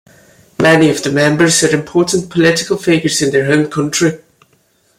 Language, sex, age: English, male, 19-29